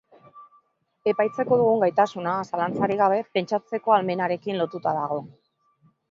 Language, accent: Basque, Mendebalekoa (Araba, Bizkaia, Gipuzkoako mendebaleko herri batzuk)